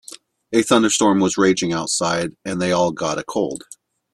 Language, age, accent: English, 40-49, United States English